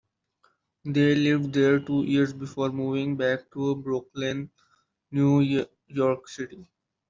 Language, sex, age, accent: English, male, under 19, India and South Asia (India, Pakistan, Sri Lanka)